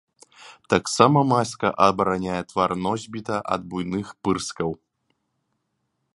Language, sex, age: Belarusian, male, 19-29